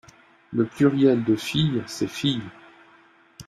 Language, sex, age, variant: French, male, 50-59, Français de métropole